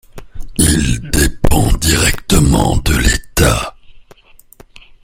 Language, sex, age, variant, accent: French, male, 19-29, Français d'Europe, Français de Belgique